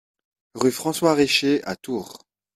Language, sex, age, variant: French, male, 30-39, Français de métropole